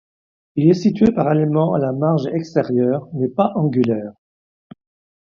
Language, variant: French, Français de métropole